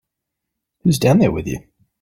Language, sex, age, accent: English, male, 19-29, New Zealand English